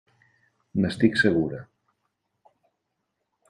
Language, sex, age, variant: Catalan, male, 50-59, Central